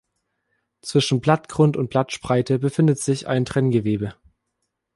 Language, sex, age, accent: German, male, 19-29, Deutschland Deutsch